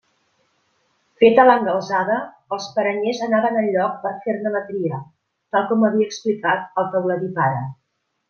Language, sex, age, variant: Catalan, female, 50-59, Central